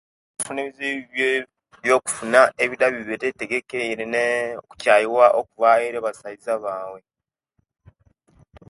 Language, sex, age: Kenyi, male, under 19